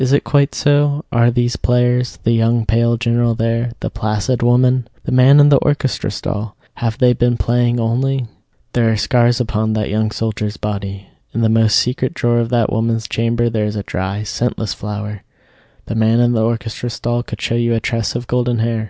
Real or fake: real